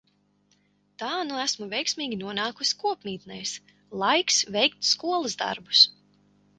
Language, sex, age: Latvian, female, 19-29